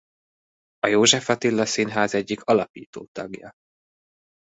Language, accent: Hungarian, budapesti